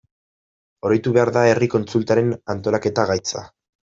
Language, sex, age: Basque, male, 19-29